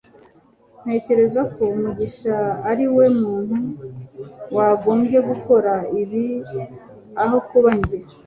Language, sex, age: Kinyarwanda, female, 30-39